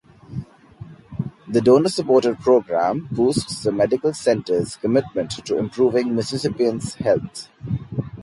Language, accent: English, India and South Asia (India, Pakistan, Sri Lanka)